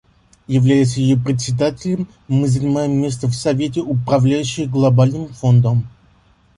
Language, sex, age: Russian, male, 19-29